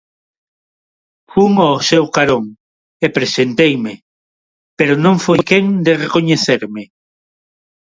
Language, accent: Galician, Neofalante